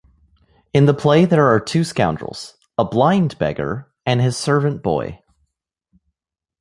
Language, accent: English, United States English